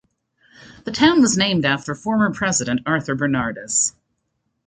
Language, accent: English, Canadian English